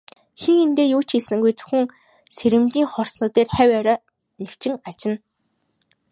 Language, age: Mongolian, 19-29